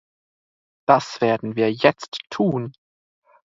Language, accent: German, Deutschland Deutsch